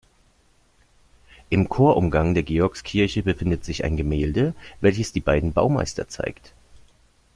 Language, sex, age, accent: German, male, 30-39, Deutschland Deutsch